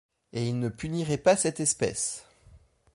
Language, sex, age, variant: French, male, 30-39, Français de métropole